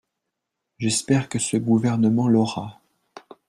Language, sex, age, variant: French, male, 40-49, Français de métropole